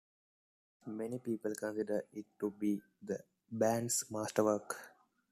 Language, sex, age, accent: English, male, 19-29, India and South Asia (India, Pakistan, Sri Lanka)